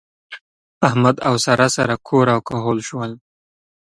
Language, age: Pashto, 19-29